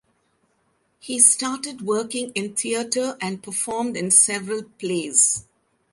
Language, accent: English, India and South Asia (India, Pakistan, Sri Lanka)